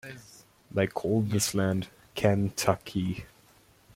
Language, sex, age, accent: English, male, 19-29, Southern African (South Africa, Zimbabwe, Namibia)